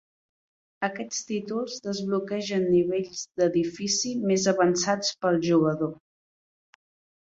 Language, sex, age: Catalan, female, 30-39